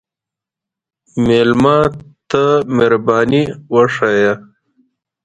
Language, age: Pashto, 30-39